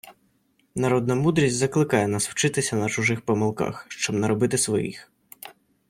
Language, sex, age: Ukrainian, male, under 19